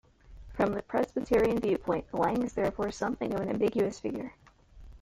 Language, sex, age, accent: English, female, under 19, United States English